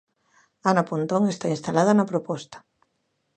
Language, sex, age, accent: Galician, female, 40-49, Normativo (estándar)